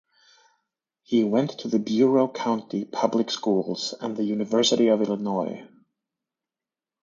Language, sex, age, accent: English, male, 30-39, United States English